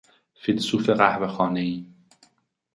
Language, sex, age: Persian, male, 19-29